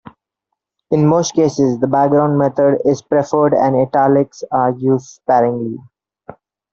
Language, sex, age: English, male, 19-29